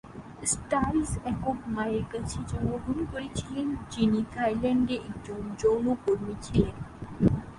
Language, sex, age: Bengali, female, 19-29